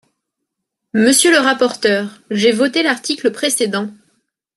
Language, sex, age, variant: French, female, 19-29, Français de métropole